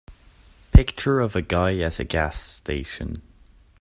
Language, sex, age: English, male, under 19